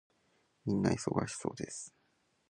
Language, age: Japanese, 19-29